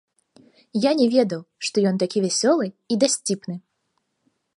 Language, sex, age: Belarusian, female, 19-29